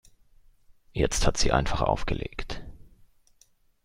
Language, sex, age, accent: German, male, 30-39, Deutschland Deutsch